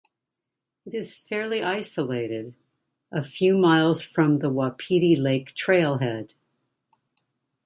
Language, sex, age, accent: English, female, 60-69, United States English